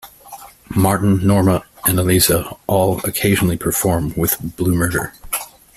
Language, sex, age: English, male, 40-49